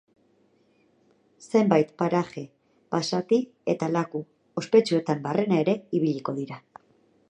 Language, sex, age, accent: Basque, female, 40-49, Erdialdekoa edo Nafarra (Gipuzkoa, Nafarroa)